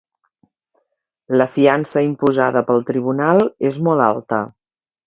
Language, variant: Catalan, Central